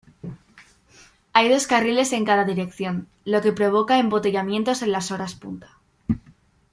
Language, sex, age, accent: Spanish, female, under 19, España: Norte peninsular (Asturias, Castilla y León, Cantabria, País Vasco, Navarra, Aragón, La Rioja, Guadalajara, Cuenca)